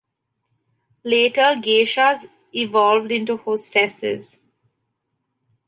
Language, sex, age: English, female, 19-29